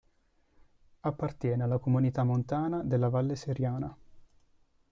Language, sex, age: Italian, male, 19-29